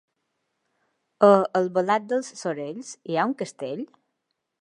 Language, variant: Catalan, Balear